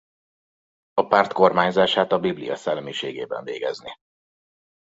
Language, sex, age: Hungarian, male, 30-39